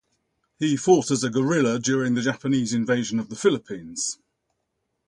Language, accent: English, England English